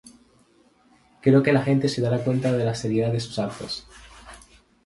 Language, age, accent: Spanish, 19-29, España: Islas Canarias